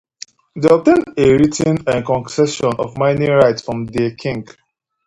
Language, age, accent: English, 19-29, England English; Nigerian